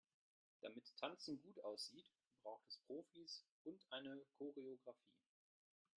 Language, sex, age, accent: German, male, 30-39, Deutschland Deutsch